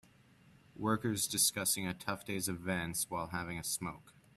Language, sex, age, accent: English, male, 19-29, Canadian English